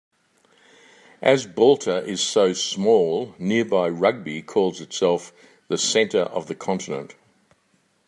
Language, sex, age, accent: English, male, 70-79, Australian English